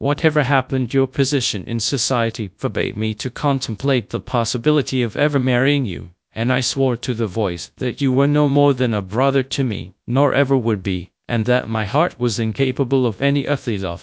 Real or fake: fake